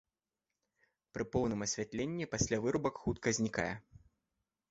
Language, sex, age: Belarusian, male, 30-39